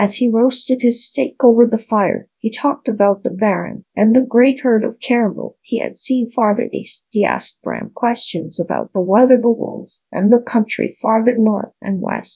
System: TTS, GradTTS